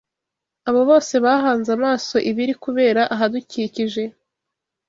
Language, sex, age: Kinyarwanda, female, 19-29